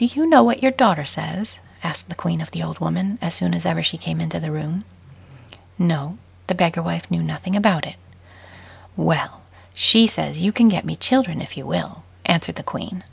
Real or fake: real